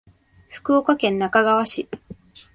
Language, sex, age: Japanese, female, 19-29